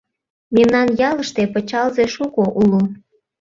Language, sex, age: Mari, female, 19-29